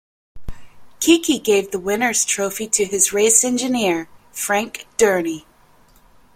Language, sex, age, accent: English, female, 40-49, United States English